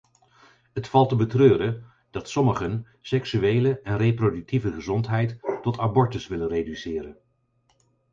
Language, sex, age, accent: Dutch, male, 50-59, Nederlands Nederlands